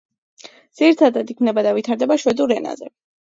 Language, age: Georgian, under 19